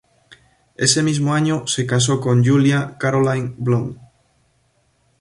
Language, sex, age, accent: Spanish, male, 19-29, España: Norte peninsular (Asturias, Castilla y León, Cantabria, País Vasco, Navarra, Aragón, La Rioja, Guadalajara, Cuenca)